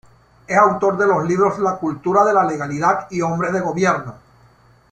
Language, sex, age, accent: Spanish, male, 60-69, Caribe: Cuba, Venezuela, Puerto Rico, República Dominicana, Panamá, Colombia caribeña, México caribeño, Costa del golfo de México